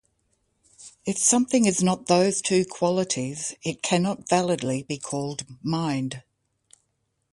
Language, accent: English, Australian English